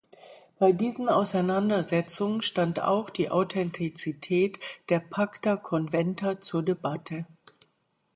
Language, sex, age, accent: German, female, 50-59, Deutschland Deutsch